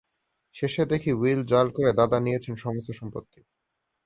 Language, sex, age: Bengali, male, 19-29